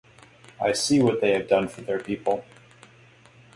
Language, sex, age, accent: English, male, 19-29, United States English